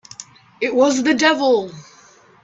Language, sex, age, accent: English, female, 19-29, Australian English